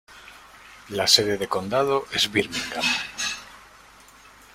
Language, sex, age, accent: Spanish, male, 30-39, España: Norte peninsular (Asturias, Castilla y León, Cantabria, País Vasco, Navarra, Aragón, La Rioja, Guadalajara, Cuenca)